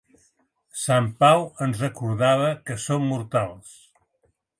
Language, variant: Catalan, Septentrional